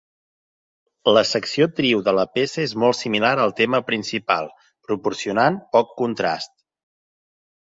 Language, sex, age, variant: Catalan, male, 30-39, Central